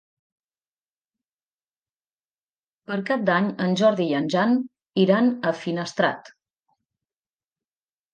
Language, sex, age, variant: Catalan, female, 30-39, Nord-Occidental